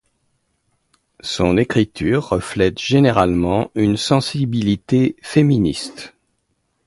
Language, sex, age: French, male, 60-69